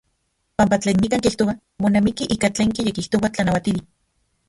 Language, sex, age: Central Puebla Nahuatl, female, 40-49